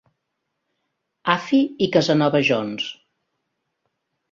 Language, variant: Catalan, Central